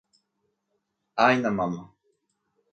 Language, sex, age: Guarani, male, 30-39